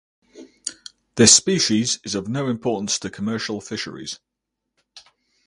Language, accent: English, England English